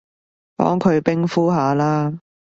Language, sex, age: Cantonese, female, 19-29